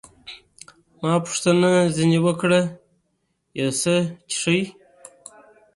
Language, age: Pashto, 30-39